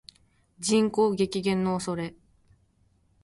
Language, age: Japanese, 19-29